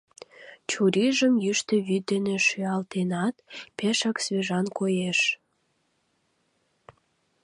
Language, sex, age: Mari, female, 19-29